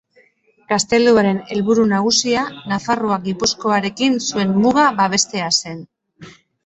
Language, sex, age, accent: Basque, female, 40-49, Mendebalekoa (Araba, Bizkaia, Gipuzkoako mendebaleko herri batzuk)